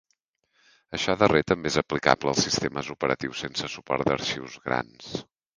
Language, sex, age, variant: Catalan, male, 30-39, Central